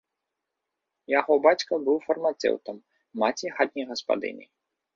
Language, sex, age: Belarusian, male, 30-39